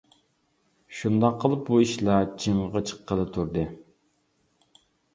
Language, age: Uyghur, 40-49